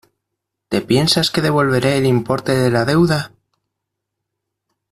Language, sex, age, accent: Spanish, male, under 19, España: Centro-Sur peninsular (Madrid, Toledo, Castilla-La Mancha)